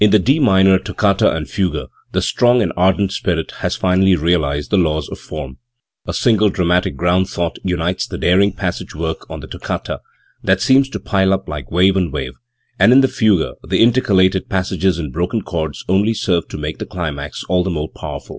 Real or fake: real